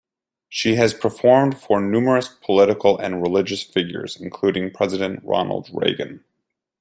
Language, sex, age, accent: English, male, 30-39, United States English